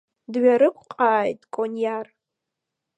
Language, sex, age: Abkhazian, female, 19-29